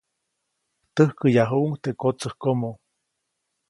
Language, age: Copainalá Zoque, 40-49